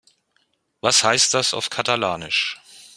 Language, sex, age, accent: German, male, 50-59, Deutschland Deutsch